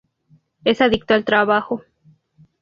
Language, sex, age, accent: Spanish, female, under 19, México